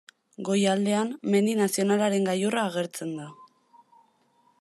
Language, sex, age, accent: Basque, female, 19-29, Mendebalekoa (Araba, Bizkaia, Gipuzkoako mendebaleko herri batzuk)